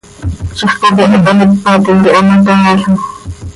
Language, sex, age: Seri, female, 30-39